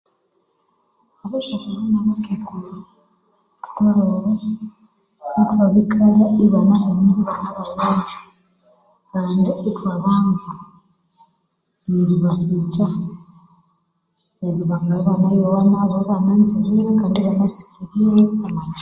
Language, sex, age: Konzo, female, 30-39